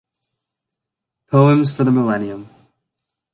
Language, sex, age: English, male, 19-29